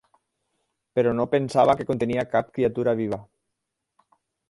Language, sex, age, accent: Catalan, male, 50-59, valencià